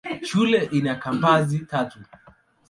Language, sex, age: Swahili, male, 19-29